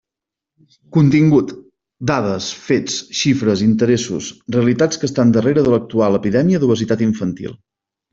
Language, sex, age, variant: Catalan, male, 40-49, Central